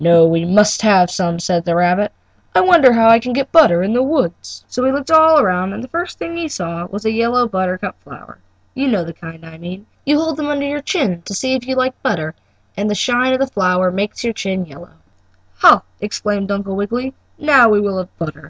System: none